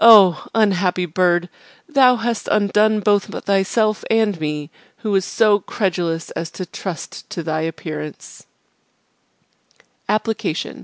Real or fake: real